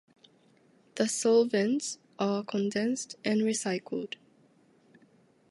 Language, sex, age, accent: English, female, 19-29, United States English